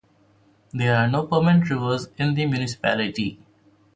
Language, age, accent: English, 19-29, India and South Asia (India, Pakistan, Sri Lanka)